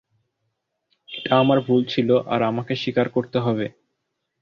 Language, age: Bengali, under 19